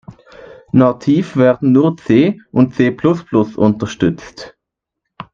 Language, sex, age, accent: German, male, under 19, Schweizerdeutsch